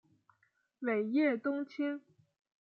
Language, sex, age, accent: Chinese, female, 19-29, 出生地：黑龙江省